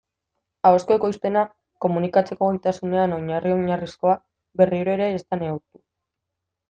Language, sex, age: Basque, female, 19-29